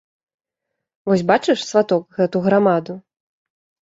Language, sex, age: Belarusian, female, 30-39